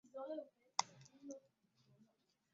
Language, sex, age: Swahili, male, 30-39